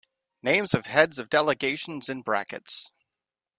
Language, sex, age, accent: English, male, 40-49, United States English